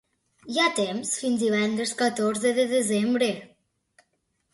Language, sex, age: Catalan, female, under 19